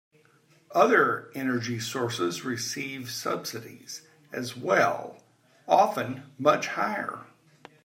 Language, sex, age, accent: English, male, 60-69, United States English